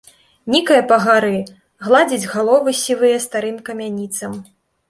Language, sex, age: Belarusian, female, 19-29